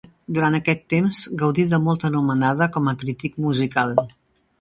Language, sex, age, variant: Catalan, female, 70-79, Central